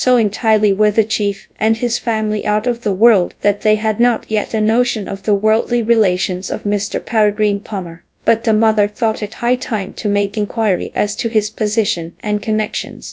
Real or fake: fake